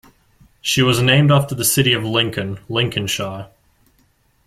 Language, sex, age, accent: English, male, under 19, Australian English